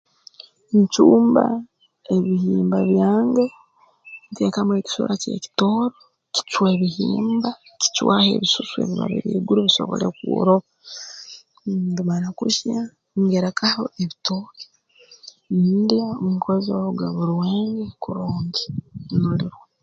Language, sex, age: Tooro, female, 30-39